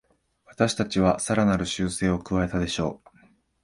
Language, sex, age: Japanese, male, 19-29